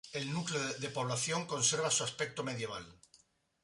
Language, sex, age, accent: Spanish, male, 60-69, España: Sur peninsular (Andalucia, Extremadura, Murcia)